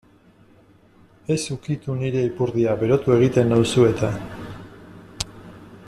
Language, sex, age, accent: Basque, male, 50-59, Erdialdekoa edo Nafarra (Gipuzkoa, Nafarroa)